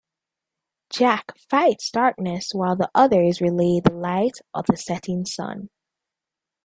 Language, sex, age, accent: English, female, under 19, West Indies and Bermuda (Bahamas, Bermuda, Jamaica, Trinidad)